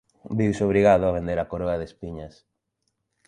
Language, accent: Galician, Normativo (estándar)